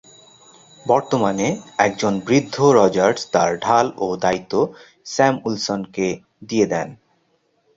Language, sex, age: Bengali, male, 30-39